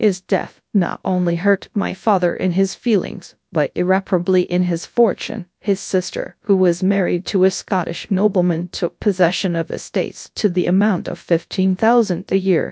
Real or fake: fake